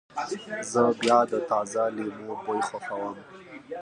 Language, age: Pashto, 19-29